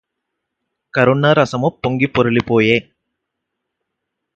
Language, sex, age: Telugu, male, 19-29